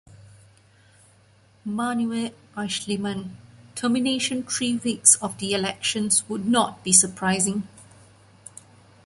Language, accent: English, Malaysian English